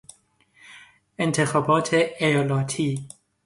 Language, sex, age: Persian, male, 30-39